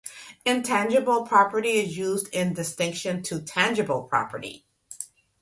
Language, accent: English, United States English